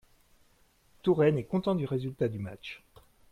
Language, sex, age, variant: French, male, 30-39, Français de métropole